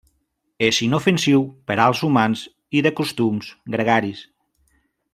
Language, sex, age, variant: Catalan, male, 40-49, Central